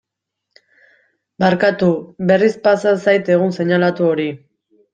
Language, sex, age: Basque, female, 19-29